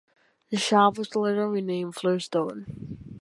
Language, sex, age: English, male, under 19